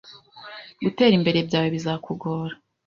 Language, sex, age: Kinyarwanda, female, 19-29